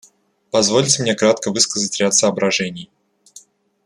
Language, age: Russian, 19-29